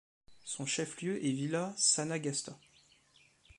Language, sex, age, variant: French, male, 19-29, Français de métropole